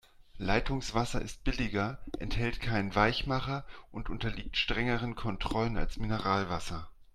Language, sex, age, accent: German, male, 40-49, Deutschland Deutsch